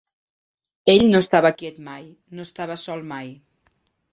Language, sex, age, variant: Catalan, female, 50-59, Central